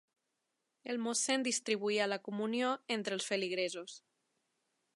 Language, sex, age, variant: Catalan, female, 30-39, Nord-Occidental